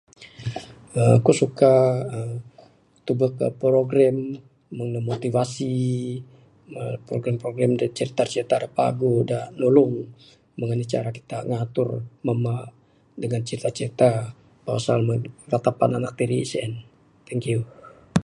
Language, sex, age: Bukar-Sadung Bidayuh, male, 60-69